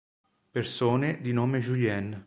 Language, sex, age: Italian, male, 40-49